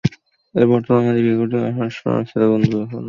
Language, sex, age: Bengali, male, 19-29